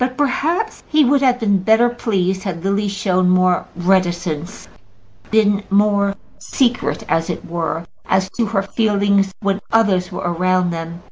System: none